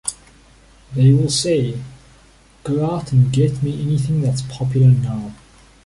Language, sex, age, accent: English, male, 30-39, Southern African (South Africa, Zimbabwe, Namibia)